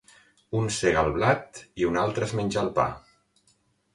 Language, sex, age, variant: Catalan, male, 40-49, Central